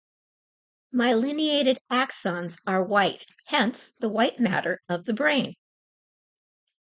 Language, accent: English, United States English